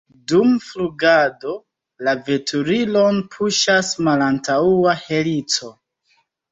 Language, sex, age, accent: Esperanto, male, 30-39, Internacia